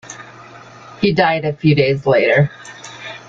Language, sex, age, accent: English, female, 50-59, United States English